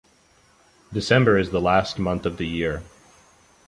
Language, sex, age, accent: English, male, 30-39, United States English